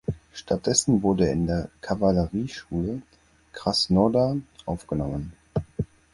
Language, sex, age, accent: German, male, 19-29, Deutschland Deutsch